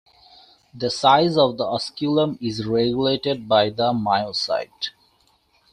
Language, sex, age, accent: English, male, 19-29, England English